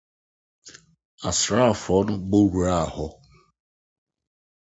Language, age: Akan, 60-69